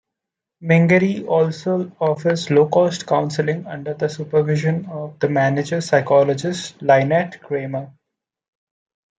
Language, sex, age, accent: English, male, 19-29, India and South Asia (India, Pakistan, Sri Lanka)